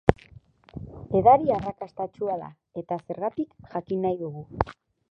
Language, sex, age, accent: Basque, female, 30-39, Erdialdekoa edo Nafarra (Gipuzkoa, Nafarroa)